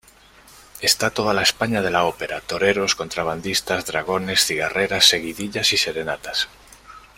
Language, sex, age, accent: Spanish, male, 30-39, España: Norte peninsular (Asturias, Castilla y León, Cantabria, País Vasco, Navarra, Aragón, La Rioja, Guadalajara, Cuenca)